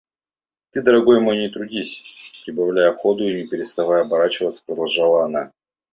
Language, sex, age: Russian, male, 19-29